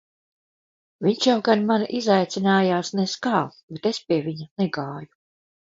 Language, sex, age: Latvian, female, 40-49